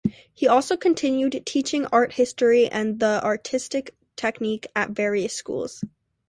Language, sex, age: English, female, under 19